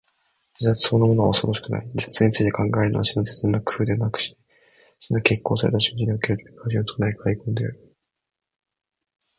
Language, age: Japanese, 19-29